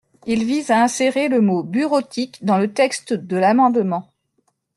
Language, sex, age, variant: French, female, 30-39, Français de métropole